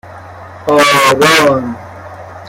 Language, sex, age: Persian, male, 30-39